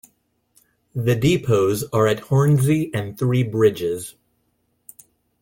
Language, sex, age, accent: English, male, 40-49, United States English